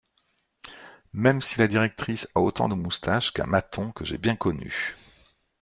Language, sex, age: French, male, 50-59